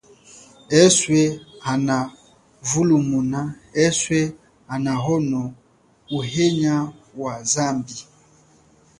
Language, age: Chokwe, 40-49